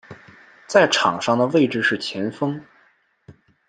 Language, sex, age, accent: Chinese, male, 19-29, 出生地：北京市